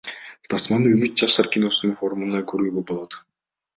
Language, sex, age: Kyrgyz, male, 19-29